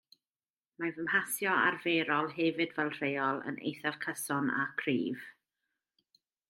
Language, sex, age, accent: Welsh, female, 30-39, Y Deyrnas Unedig Cymraeg